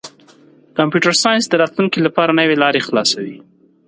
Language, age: Pashto, 30-39